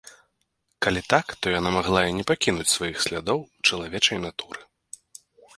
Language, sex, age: Belarusian, male, 30-39